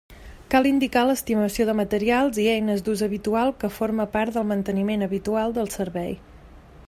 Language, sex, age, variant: Catalan, female, 30-39, Central